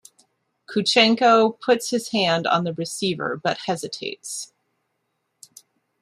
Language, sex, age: English, female, 40-49